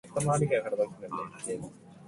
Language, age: English, under 19